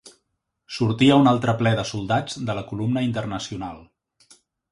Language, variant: Catalan, Central